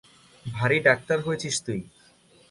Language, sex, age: Bengali, male, 19-29